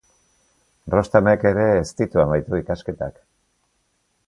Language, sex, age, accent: Basque, male, 40-49, Mendebalekoa (Araba, Bizkaia, Gipuzkoako mendebaleko herri batzuk)